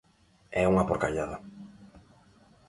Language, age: Galician, 19-29